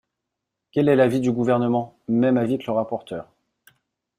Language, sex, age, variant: French, male, 40-49, Français de métropole